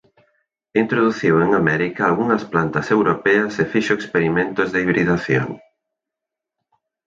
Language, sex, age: Galician, male, 40-49